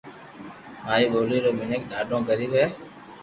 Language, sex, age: Loarki, female, under 19